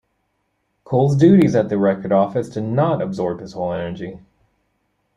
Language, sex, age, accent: English, male, 30-39, United States English